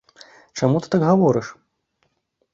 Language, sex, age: Belarusian, male, 30-39